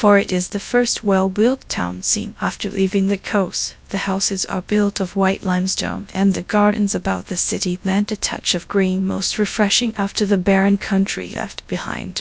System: TTS, GradTTS